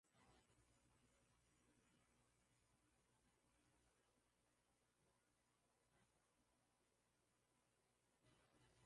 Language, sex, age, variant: Swahili, male, 30-39, Kiswahili Sanifu (EA)